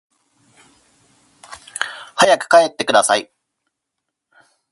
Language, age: Japanese, 19-29